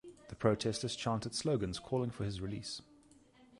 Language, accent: English, Southern African (South Africa, Zimbabwe, Namibia)